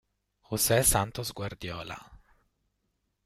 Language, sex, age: Italian, male, 19-29